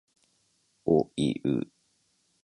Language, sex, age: Japanese, male, 19-29